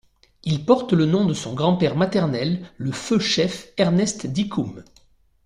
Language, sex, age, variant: French, male, 40-49, Français de métropole